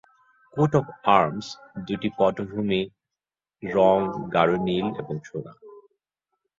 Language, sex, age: Bengali, male, 40-49